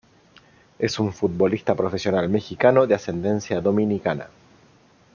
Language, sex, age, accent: Spanish, male, 30-39, Rioplatense: Argentina, Uruguay, este de Bolivia, Paraguay